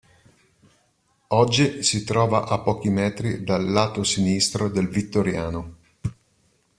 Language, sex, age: Italian, male, 50-59